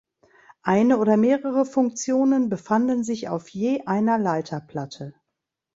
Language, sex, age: German, female, 60-69